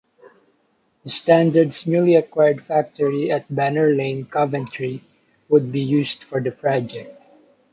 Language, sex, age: English, male, 19-29